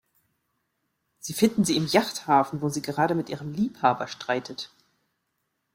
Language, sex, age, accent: German, female, 40-49, Deutschland Deutsch